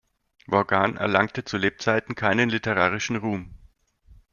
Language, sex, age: German, male, 30-39